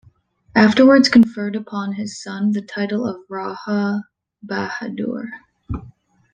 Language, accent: English, Canadian English